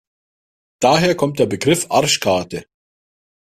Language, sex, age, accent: German, male, 40-49, Deutschland Deutsch